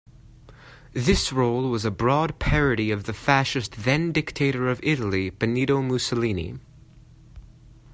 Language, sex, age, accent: English, male, 19-29, United States English